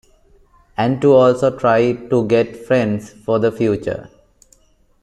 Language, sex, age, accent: English, male, 19-29, India and South Asia (India, Pakistan, Sri Lanka)